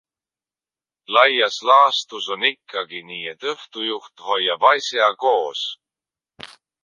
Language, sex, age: Estonian, male, 19-29